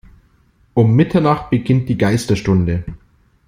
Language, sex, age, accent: German, male, 40-49, Deutschland Deutsch